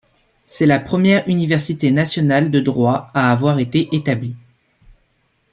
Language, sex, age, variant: French, male, 19-29, Français de métropole